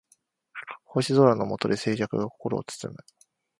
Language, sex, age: Japanese, male, 19-29